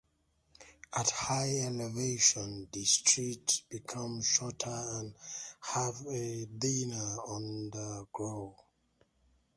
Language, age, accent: English, 19-29, United States English; England English